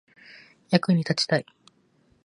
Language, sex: Japanese, female